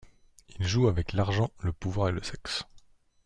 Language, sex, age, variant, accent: French, male, 30-39, Français d'Europe, Français de Suisse